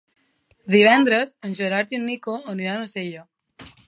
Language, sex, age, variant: Catalan, female, 19-29, Balear